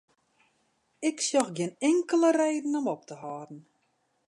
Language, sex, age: Western Frisian, female, 60-69